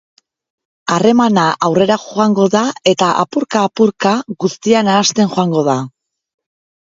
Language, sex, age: Basque, female, 40-49